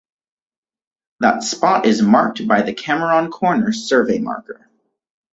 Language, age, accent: English, 19-29, United States English